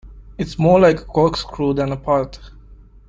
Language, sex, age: English, male, 30-39